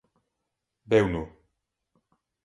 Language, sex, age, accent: Galician, male, 40-49, Normativo (estándar); Neofalante